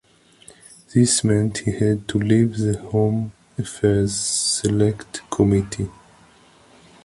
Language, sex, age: English, male, 30-39